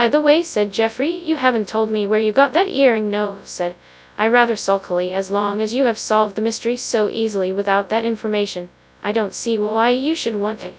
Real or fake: fake